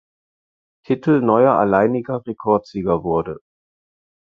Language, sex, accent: German, male, Deutschland Deutsch